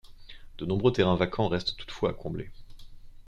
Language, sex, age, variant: French, male, 19-29, Français de métropole